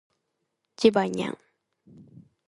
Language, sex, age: Japanese, female, 19-29